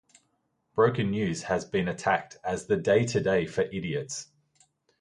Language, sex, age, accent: English, male, 40-49, Australian English